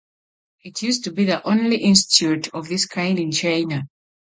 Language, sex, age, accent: English, female, 19-29, England English